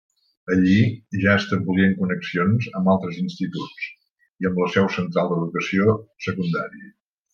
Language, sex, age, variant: Catalan, female, 50-59, Central